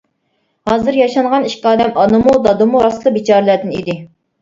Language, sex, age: Uyghur, female, 19-29